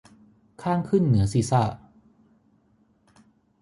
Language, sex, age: Thai, male, 40-49